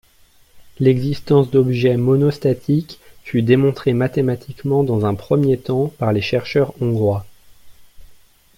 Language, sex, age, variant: French, male, 19-29, Français de métropole